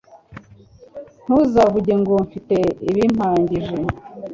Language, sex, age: Kinyarwanda, female, 40-49